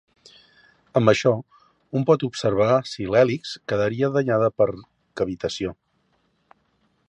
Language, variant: Catalan, Central